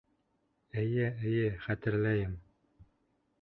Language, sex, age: Bashkir, male, 19-29